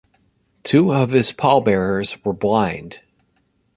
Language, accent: English, United States English